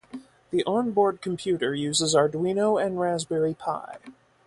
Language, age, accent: English, 19-29, United States English